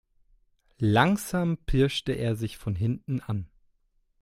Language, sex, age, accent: German, male, 30-39, Deutschland Deutsch